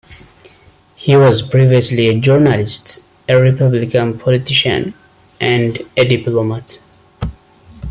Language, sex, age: English, male, 30-39